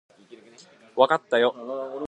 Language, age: Japanese, 19-29